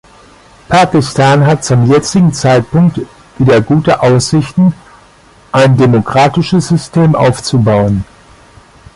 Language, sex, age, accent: German, male, 50-59, Deutschland Deutsch